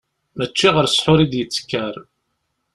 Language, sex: Kabyle, male